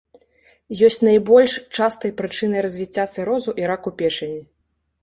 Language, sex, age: Belarusian, female, 30-39